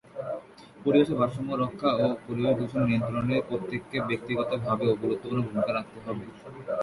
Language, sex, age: Bengali, male, under 19